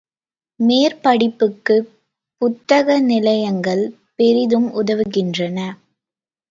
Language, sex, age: Tamil, female, under 19